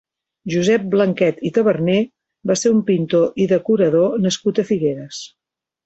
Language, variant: Catalan, Central